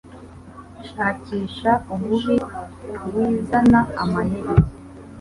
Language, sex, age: Kinyarwanda, female, 30-39